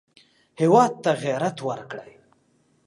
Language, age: Pashto, 30-39